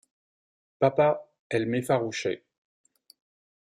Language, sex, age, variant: French, male, 50-59, Français de métropole